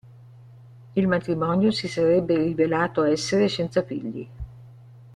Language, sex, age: Italian, female, 70-79